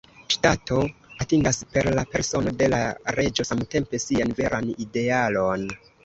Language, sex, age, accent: Esperanto, female, 19-29, Internacia